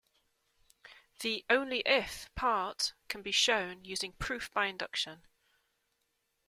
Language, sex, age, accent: English, female, 40-49, England English